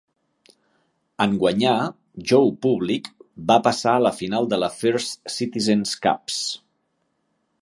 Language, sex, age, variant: Catalan, male, 40-49, Central